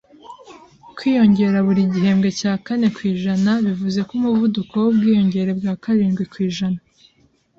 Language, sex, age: Kinyarwanda, female, 19-29